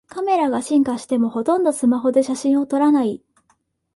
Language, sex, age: Japanese, female, 19-29